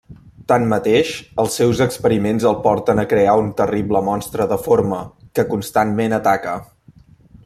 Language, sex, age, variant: Catalan, male, 19-29, Central